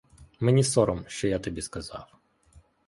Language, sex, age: Ukrainian, male, 19-29